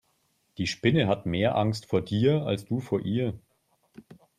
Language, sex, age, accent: German, male, 40-49, Deutschland Deutsch